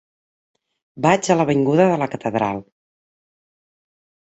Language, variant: Catalan, Central